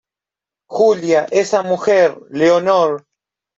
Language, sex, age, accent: Spanish, male, 19-29, Rioplatense: Argentina, Uruguay, este de Bolivia, Paraguay